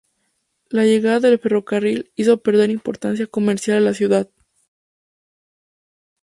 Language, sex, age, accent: Spanish, female, under 19, México